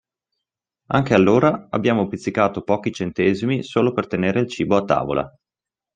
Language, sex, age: Italian, male, 30-39